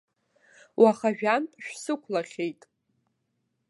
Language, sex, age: Abkhazian, female, 19-29